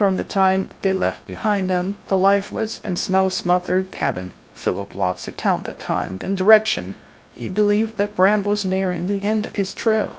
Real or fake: fake